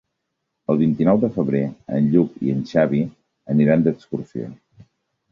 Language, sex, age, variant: Catalan, male, 50-59, Central